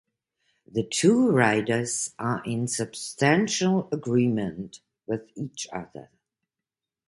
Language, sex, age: English, female, 50-59